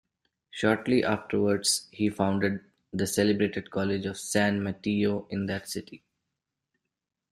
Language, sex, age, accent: English, male, 19-29, India and South Asia (India, Pakistan, Sri Lanka)